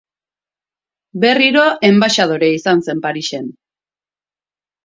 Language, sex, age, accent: Basque, female, 40-49, Erdialdekoa edo Nafarra (Gipuzkoa, Nafarroa)